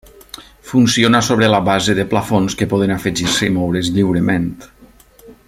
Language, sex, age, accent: Catalan, male, 40-49, valencià